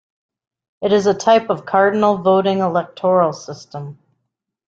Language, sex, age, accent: English, female, 50-59, United States English